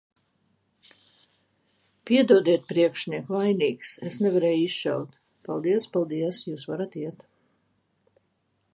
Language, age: Latvian, 60-69